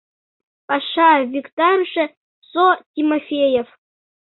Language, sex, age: Mari, male, under 19